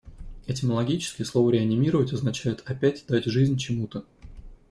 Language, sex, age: Russian, male, 30-39